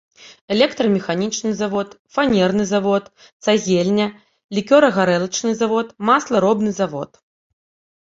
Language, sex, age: Belarusian, female, 30-39